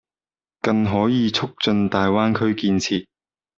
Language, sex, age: Cantonese, male, 19-29